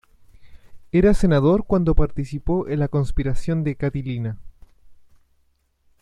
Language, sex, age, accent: Spanish, male, 19-29, Chileno: Chile, Cuyo